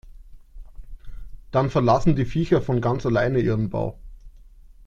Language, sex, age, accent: German, male, 30-39, Österreichisches Deutsch